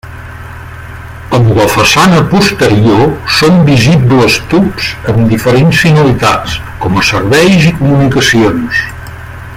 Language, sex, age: Catalan, male, 60-69